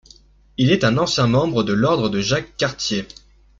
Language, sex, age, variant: French, male, 19-29, Français de métropole